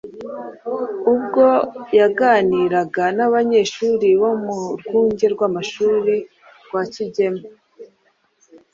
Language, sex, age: Kinyarwanda, female, 30-39